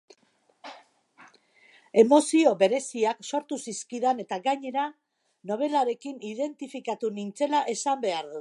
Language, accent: Basque, Mendebalekoa (Araba, Bizkaia, Gipuzkoako mendebaleko herri batzuk)